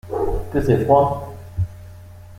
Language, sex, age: French, male, 50-59